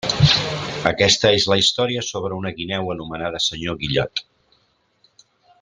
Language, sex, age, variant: Catalan, male, 50-59, Central